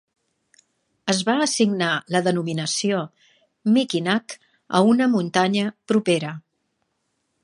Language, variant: Catalan, Central